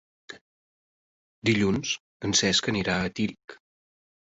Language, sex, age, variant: Catalan, male, 19-29, Central